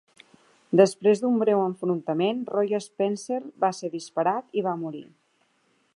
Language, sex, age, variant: Catalan, female, 40-49, Central